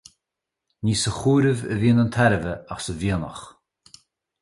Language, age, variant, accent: Irish, 50-59, Gaeilge Chonnacht, Cainteoir dúchais, Gaeltacht